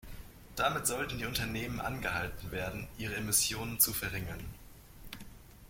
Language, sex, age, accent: German, male, 19-29, Deutschland Deutsch